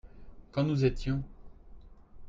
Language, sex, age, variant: French, male, 30-39, Français de métropole